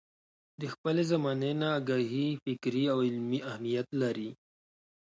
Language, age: Pashto, 30-39